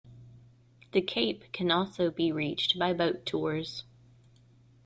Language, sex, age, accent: English, female, 30-39, United States English